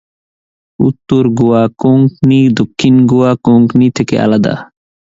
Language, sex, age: Bengali, male, 19-29